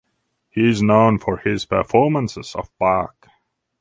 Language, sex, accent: English, male, England English; Scottish English